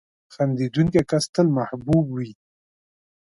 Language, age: Pashto, 19-29